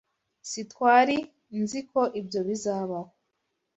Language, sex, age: Kinyarwanda, female, 19-29